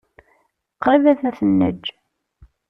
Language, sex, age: Kabyle, female, 19-29